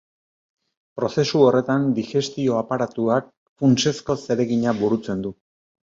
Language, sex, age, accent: Basque, male, 60-69, Erdialdekoa edo Nafarra (Gipuzkoa, Nafarroa)